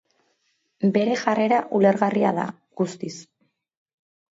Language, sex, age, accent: Basque, female, 19-29, Mendebalekoa (Araba, Bizkaia, Gipuzkoako mendebaleko herri batzuk)